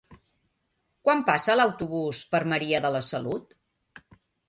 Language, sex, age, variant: Catalan, female, 50-59, Central